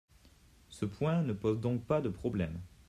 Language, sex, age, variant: French, male, 19-29, Français de métropole